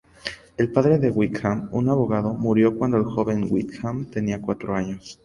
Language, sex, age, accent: Spanish, male, 19-29, México